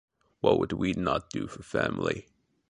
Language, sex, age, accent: English, male, under 19, United States English